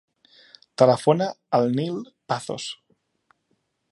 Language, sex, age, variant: Catalan, male, 30-39, Central